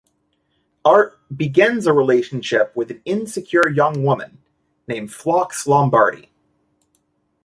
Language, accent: English, United States English